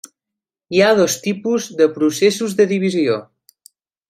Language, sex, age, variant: Catalan, male, 19-29, Central